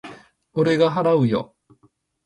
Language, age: Japanese, 50-59